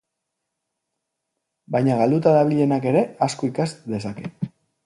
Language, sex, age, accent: Basque, male, 40-49, Mendebalekoa (Araba, Bizkaia, Gipuzkoako mendebaleko herri batzuk)